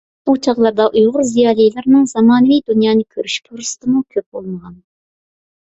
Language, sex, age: Uyghur, female, 30-39